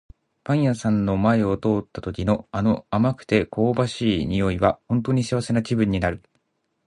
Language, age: Japanese, 30-39